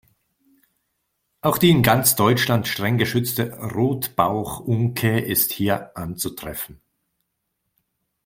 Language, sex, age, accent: German, male, 40-49, Schweizerdeutsch